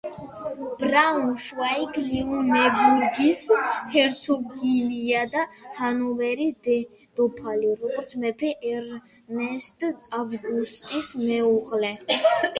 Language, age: Georgian, 30-39